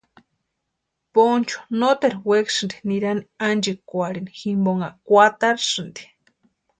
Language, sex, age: Western Highland Purepecha, female, 19-29